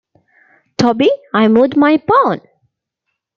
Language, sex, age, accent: English, female, 19-29, India and South Asia (India, Pakistan, Sri Lanka)